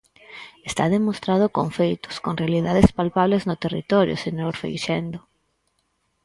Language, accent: Galician, Normativo (estándar)